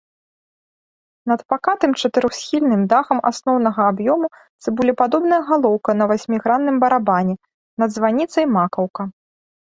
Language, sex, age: Belarusian, female, 30-39